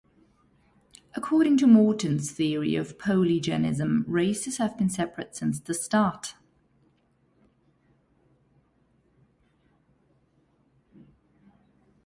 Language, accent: English, England English